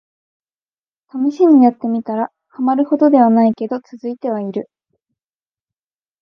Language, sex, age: Japanese, female, 19-29